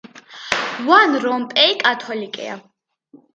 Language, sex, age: Georgian, female, 50-59